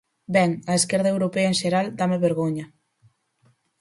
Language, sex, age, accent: Galician, female, 19-29, Normativo (estándar)